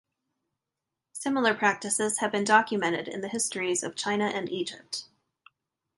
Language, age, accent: English, 19-29, United States English